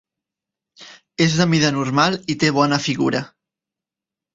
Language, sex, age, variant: Catalan, male, 19-29, Central